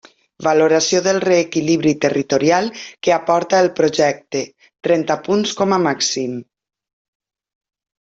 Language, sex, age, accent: Catalan, female, 50-59, valencià